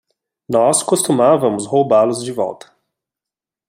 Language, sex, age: Portuguese, male, 19-29